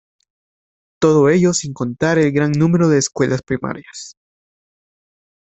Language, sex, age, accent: Spanish, male, 19-29, América central